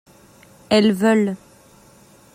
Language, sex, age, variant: French, female, 19-29, Français de métropole